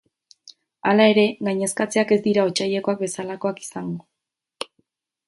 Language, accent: Basque, Erdialdekoa edo Nafarra (Gipuzkoa, Nafarroa)